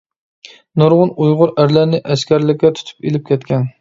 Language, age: Uyghur, 40-49